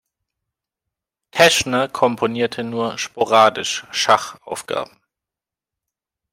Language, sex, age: German, male, 30-39